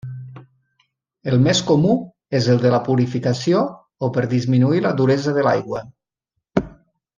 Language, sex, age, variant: Catalan, male, 40-49, Nord-Occidental